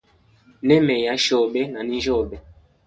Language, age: Hemba, 19-29